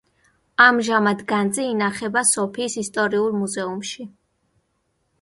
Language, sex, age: Georgian, female, 19-29